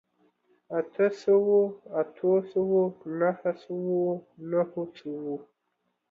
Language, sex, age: Pashto, male, 19-29